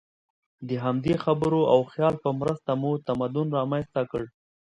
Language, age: Pashto, 30-39